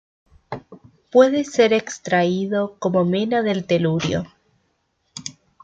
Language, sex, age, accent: Spanish, female, 30-39, Rioplatense: Argentina, Uruguay, este de Bolivia, Paraguay